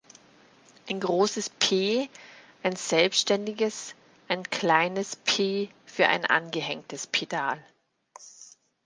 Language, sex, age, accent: German, female, 30-39, Österreichisches Deutsch